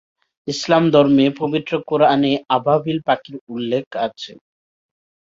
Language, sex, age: Bengali, male, 19-29